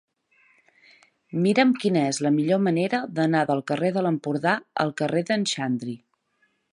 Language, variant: Catalan, Central